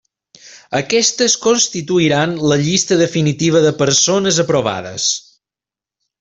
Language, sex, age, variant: Catalan, male, 30-39, Balear